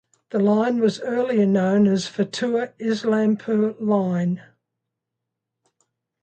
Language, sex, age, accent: English, female, 70-79, Australian English